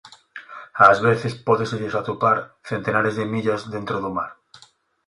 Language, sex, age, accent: Galician, male, 30-39, Normativo (estándar)